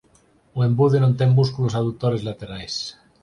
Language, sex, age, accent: Galician, male, 40-49, Normativo (estándar)